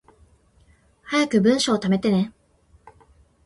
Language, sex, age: Japanese, female, 19-29